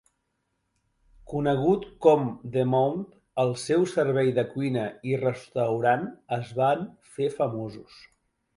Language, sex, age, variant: Catalan, male, 50-59, Central